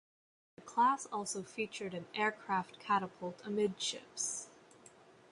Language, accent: English, Canadian English